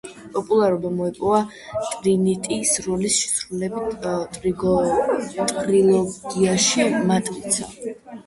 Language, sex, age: Georgian, female, under 19